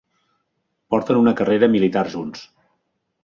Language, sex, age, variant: Catalan, male, 40-49, Central